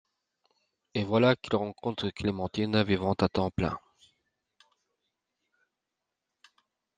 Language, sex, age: French, male, 30-39